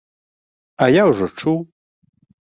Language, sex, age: Belarusian, male, 19-29